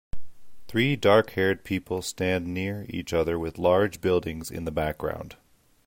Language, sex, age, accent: English, male, 30-39, United States English